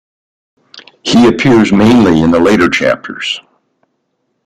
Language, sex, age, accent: English, male, 60-69, United States English